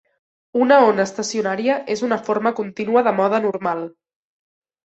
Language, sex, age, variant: Catalan, female, 19-29, Central